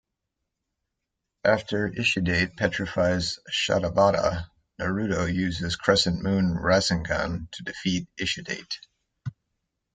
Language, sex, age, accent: English, male, 40-49, United States English